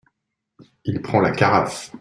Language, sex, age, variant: French, male, 40-49, Français de métropole